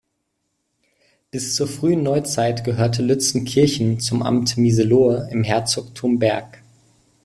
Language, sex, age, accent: German, male, 19-29, Deutschland Deutsch